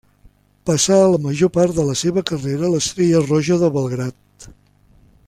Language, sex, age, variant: Catalan, male, 60-69, Central